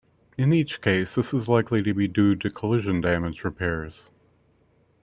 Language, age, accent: English, 40-49, United States English